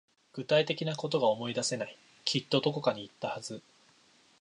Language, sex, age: Japanese, male, 19-29